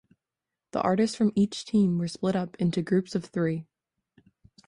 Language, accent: English, United States English